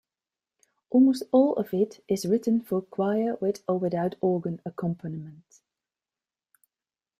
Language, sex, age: English, female, 40-49